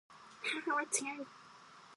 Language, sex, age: Japanese, female, 19-29